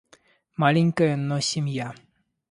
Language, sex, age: Russian, male, 30-39